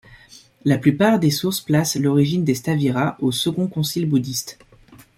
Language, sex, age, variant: French, male, 19-29, Français de métropole